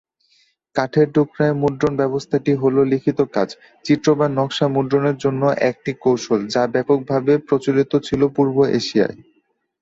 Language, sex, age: Bengali, male, 19-29